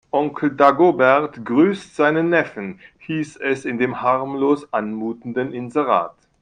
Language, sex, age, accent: German, male, 60-69, Deutschland Deutsch